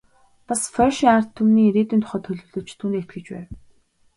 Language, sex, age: Mongolian, female, 19-29